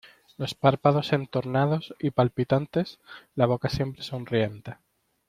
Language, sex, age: Spanish, male, 19-29